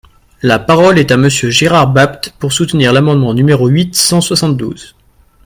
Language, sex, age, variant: French, male, 19-29, Français de métropole